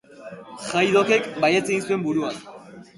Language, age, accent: Basque, under 19, Mendebalekoa (Araba, Bizkaia, Gipuzkoako mendebaleko herri batzuk)